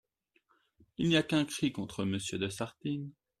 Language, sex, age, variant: French, male, 30-39, Français de métropole